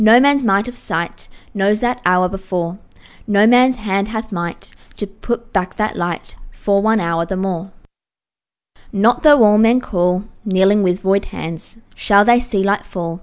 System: none